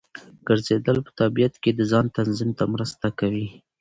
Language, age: Pashto, 19-29